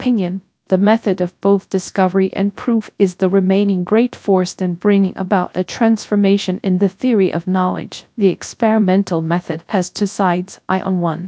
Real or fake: fake